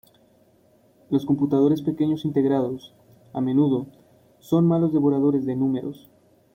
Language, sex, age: Spanish, male, 19-29